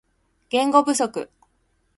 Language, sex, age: Japanese, female, 40-49